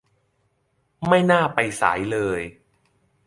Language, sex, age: Thai, male, 19-29